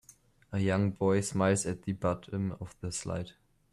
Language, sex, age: English, male, under 19